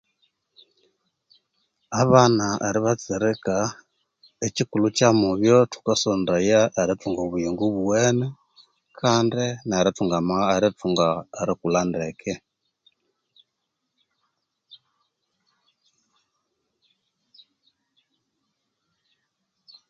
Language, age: Konzo, 40-49